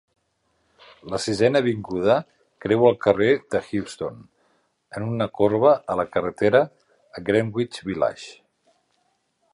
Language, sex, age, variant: Catalan, male, 50-59, Central